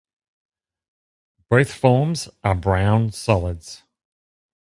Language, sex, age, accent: English, male, 30-39, Australian English